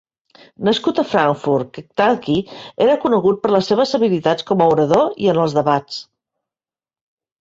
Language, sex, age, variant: Catalan, female, 50-59, Central